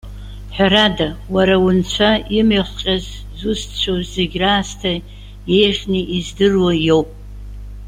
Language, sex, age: Abkhazian, female, 70-79